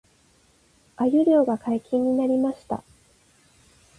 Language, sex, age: Japanese, female, 30-39